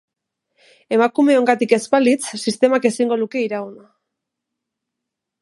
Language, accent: Basque, Mendebalekoa (Araba, Bizkaia, Gipuzkoako mendebaleko herri batzuk)